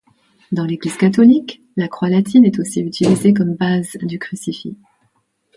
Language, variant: French, Français de métropole